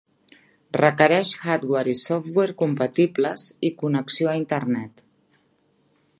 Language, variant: Catalan, Central